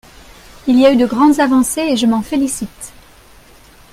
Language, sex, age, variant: French, female, 19-29, Français de métropole